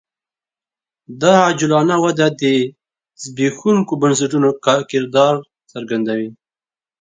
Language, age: Pashto, 19-29